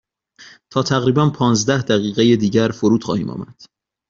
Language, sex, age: Persian, male, 30-39